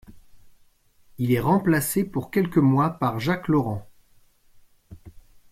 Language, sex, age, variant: French, male, 40-49, Français de métropole